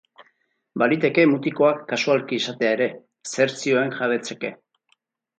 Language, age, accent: Basque, 60-69, Erdialdekoa edo Nafarra (Gipuzkoa, Nafarroa)